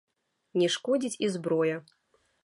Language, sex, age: Belarusian, female, 30-39